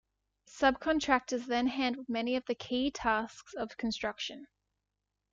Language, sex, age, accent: English, female, 19-29, Australian English